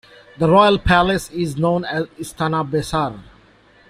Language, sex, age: English, male, 40-49